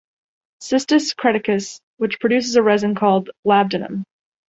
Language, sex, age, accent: English, female, 19-29, United States English